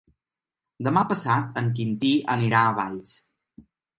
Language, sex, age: Catalan, male, 19-29